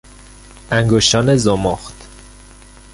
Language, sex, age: Persian, male, 19-29